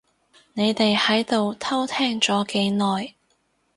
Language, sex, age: Cantonese, female, 19-29